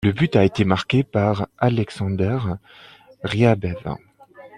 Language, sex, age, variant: French, male, 30-39, Français de métropole